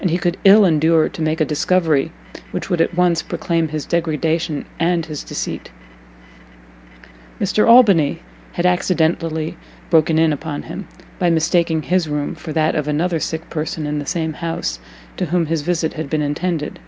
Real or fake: real